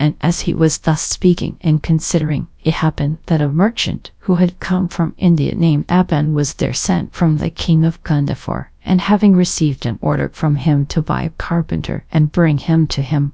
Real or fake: fake